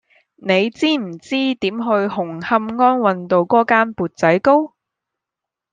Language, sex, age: Cantonese, female, 19-29